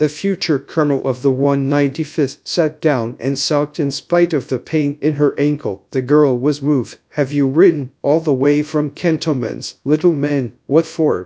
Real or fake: fake